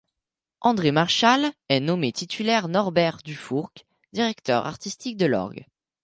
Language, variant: French, Français de métropole